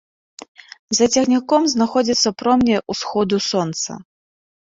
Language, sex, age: Belarusian, female, 30-39